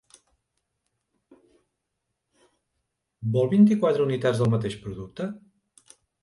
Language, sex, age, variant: Catalan, male, 60-69, Central